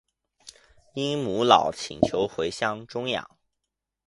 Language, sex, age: Chinese, male, 19-29